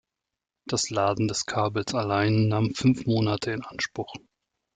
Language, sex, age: German, male, 30-39